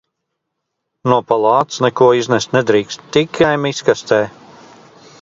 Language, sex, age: Latvian, male, 50-59